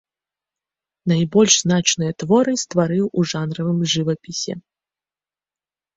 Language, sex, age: Belarusian, female, 19-29